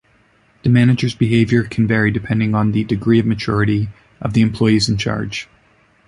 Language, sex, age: English, male, 30-39